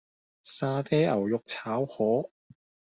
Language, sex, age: Cantonese, male, 30-39